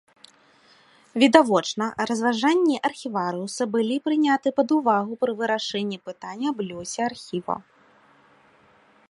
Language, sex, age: Belarusian, female, 19-29